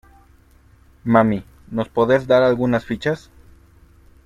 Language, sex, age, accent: Spanish, male, 19-29, México